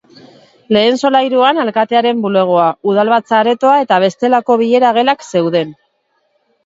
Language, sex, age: Basque, female, 40-49